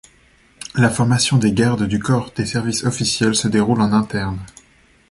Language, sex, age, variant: French, male, 19-29, Français de métropole